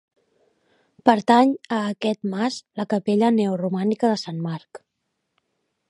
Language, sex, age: Catalan, female, 30-39